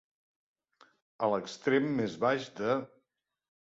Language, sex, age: Catalan, male, 50-59